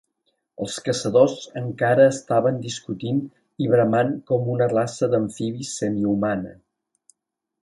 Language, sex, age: Catalan, male, 50-59